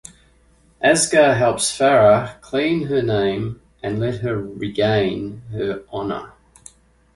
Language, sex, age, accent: English, male, 40-49, Australian English